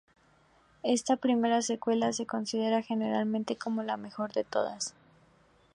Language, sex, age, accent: Spanish, female, 19-29, México